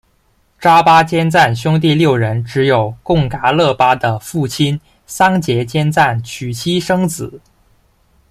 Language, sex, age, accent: Chinese, male, 19-29, 出生地：广东省